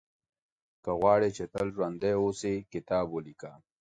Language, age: Pashto, 30-39